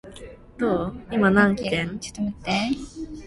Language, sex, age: Cantonese, female, 19-29